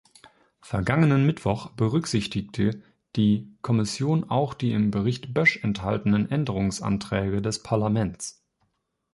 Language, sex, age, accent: German, male, 19-29, Deutschland Deutsch